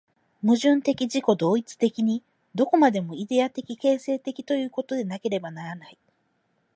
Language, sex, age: Japanese, female, 30-39